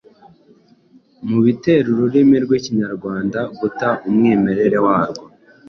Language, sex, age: Kinyarwanda, male, 19-29